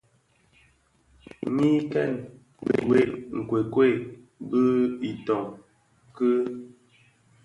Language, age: Bafia, 19-29